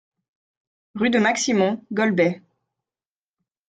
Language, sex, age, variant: French, female, 19-29, Français de métropole